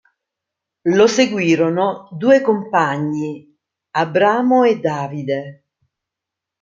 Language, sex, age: Italian, female, 50-59